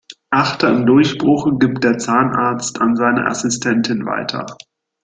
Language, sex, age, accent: German, male, 30-39, Deutschland Deutsch